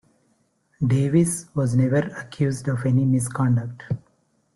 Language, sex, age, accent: English, male, 50-59, India and South Asia (India, Pakistan, Sri Lanka)